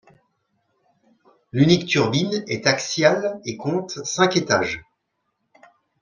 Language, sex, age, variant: French, male, 40-49, Français de métropole